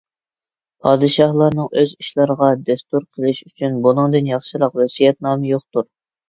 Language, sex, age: Uyghur, male, 19-29